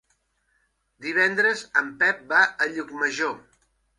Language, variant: Catalan, Central